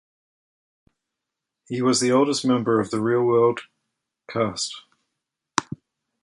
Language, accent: English, Australian English